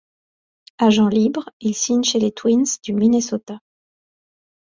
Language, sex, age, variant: French, female, 40-49, Français de métropole